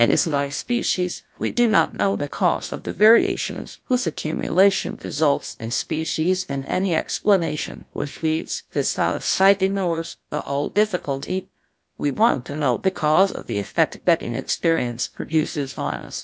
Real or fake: fake